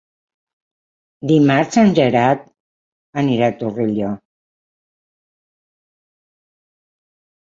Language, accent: Catalan, aprenent (recent, des del castellà)